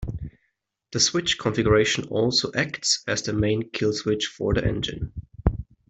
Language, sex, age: English, male, 30-39